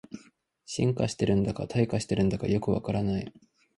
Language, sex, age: Japanese, male, 19-29